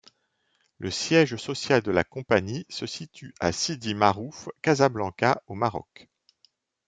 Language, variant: French, Français de métropole